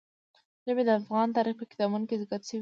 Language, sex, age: Pashto, female, under 19